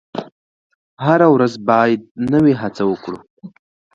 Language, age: Pashto, 19-29